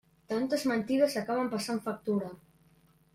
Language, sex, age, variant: Catalan, male, under 19, Central